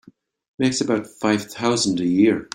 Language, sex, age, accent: English, male, 60-69, Irish English